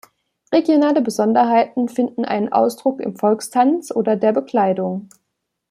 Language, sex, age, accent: German, female, 19-29, Deutschland Deutsch